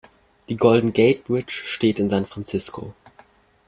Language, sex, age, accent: German, male, under 19, Deutschland Deutsch